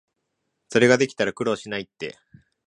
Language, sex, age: Japanese, male, 19-29